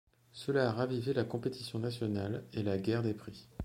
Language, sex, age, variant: French, male, under 19, Français de métropole